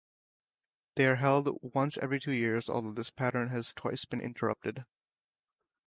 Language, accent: English, United States English